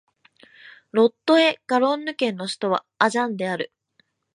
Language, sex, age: Japanese, female, 19-29